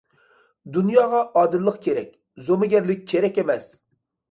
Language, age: Uyghur, 30-39